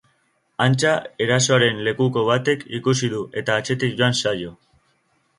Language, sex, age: Basque, male, under 19